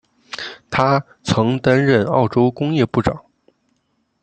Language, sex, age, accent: Chinese, male, 30-39, 出生地：黑龙江省